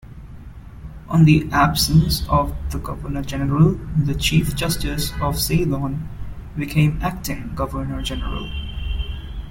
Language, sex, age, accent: English, male, 19-29, India and South Asia (India, Pakistan, Sri Lanka)